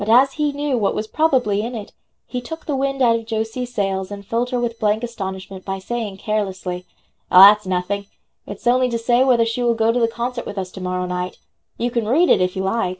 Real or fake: real